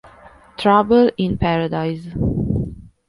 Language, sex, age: Italian, female, 30-39